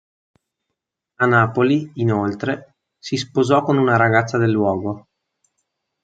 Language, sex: Italian, male